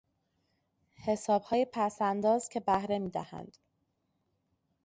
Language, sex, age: Persian, female, 19-29